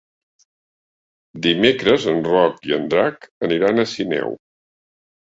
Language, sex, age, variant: Catalan, male, 60-69, Central